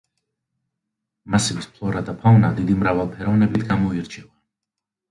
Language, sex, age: Georgian, male, 30-39